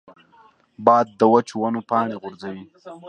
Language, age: Pashto, under 19